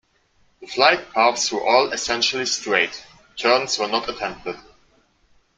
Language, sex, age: English, male, 19-29